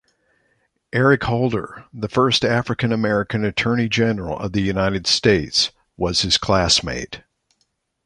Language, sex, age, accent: English, male, 60-69, United States English